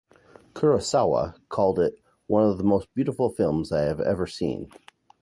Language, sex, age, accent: English, male, 40-49, Canadian English